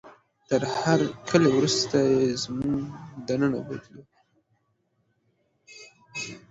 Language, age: Pashto, 19-29